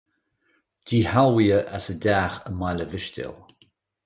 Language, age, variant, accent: Irish, 50-59, Gaeilge Chonnacht, Cainteoir dúchais, Gaeltacht